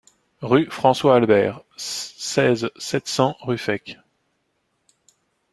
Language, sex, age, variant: French, male, 40-49, Français de métropole